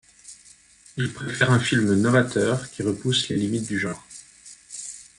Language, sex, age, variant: French, male, 30-39, Français de métropole